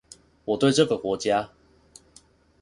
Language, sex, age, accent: Chinese, male, 19-29, 出生地：臺中市